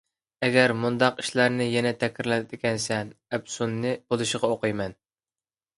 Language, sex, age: Uyghur, male, 30-39